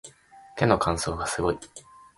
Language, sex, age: Japanese, male, 19-29